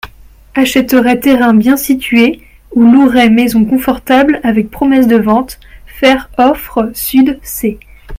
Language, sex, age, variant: French, female, 19-29, Français de métropole